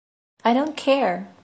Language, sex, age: English, female, 19-29